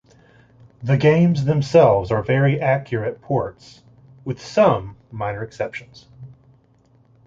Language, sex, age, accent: English, male, 30-39, United States English